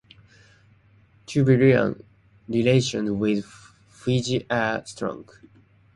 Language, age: English, 19-29